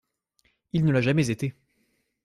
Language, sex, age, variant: French, male, 19-29, Français de métropole